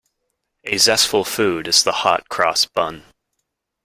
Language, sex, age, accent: English, male, 19-29, United States English